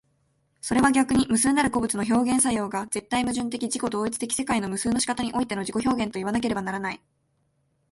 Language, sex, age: Japanese, female, 19-29